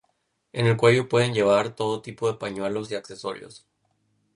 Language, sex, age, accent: Spanish, male, 30-39, México